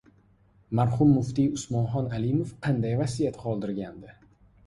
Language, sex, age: Uzbek, male, 19-29